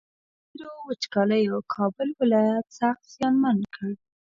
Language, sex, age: Pashto, female, under 19